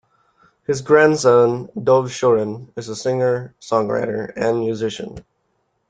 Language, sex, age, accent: English, male, 19-29, United States English